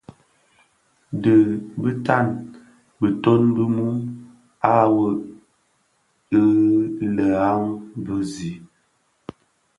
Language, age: Bafia, 19-29